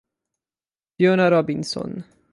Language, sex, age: Italian, male, 19-29